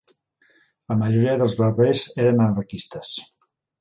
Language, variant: Catalan, Central